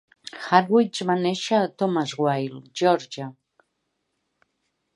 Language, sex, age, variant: Catalan, female, 60-69, Central